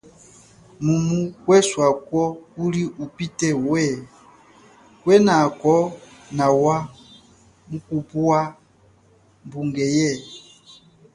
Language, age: Chokwe, 40-49